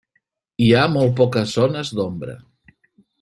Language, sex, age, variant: Catalan, male, 40-49, Central